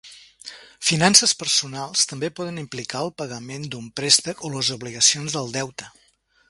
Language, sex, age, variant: Catalan, male, 60-69, Central